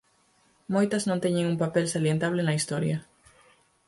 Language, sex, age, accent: Galician, female, 19-29, Normativo (estándar)